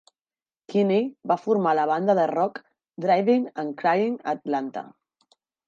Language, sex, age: Catalan, female, 30-39